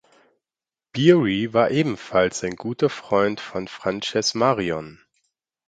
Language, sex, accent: German, male, Deutschland Deutsch